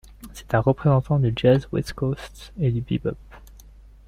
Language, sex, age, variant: French, male, 19-29, Français de métropole